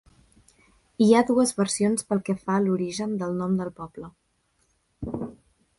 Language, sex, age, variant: Catalan, female, 19-29, Central